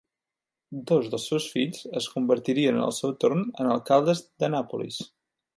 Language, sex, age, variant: Catalan, male, 30-39, Central